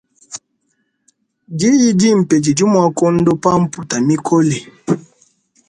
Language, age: Luba-Lulua, 30-39